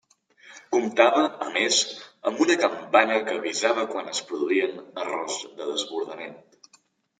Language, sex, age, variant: Catalan, male, 19-29, Balear